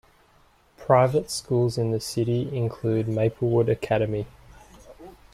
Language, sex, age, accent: English, male, 19-29, Australian English